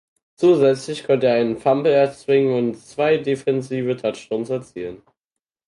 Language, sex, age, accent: German, male, under 19, Deutschland Deutsch